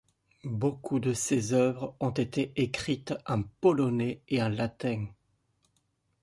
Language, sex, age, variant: French, male, 50-59, Français de métropole